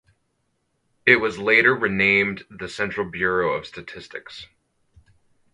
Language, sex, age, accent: English, male, 30-39, United States English